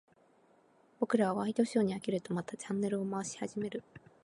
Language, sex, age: Japanese, female, 19-29